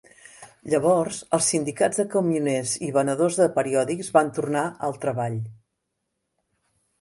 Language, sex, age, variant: Catalan, female, 60-69, Central